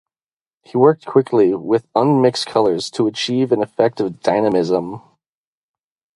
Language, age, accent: English, 19-29, United States English; midwest